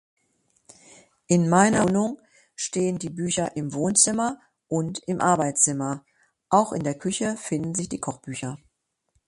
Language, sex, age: German, female, 60-69